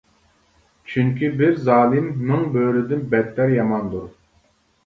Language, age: Uyghur, 40-49